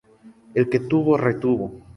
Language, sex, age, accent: Spanish, male, 19-29, México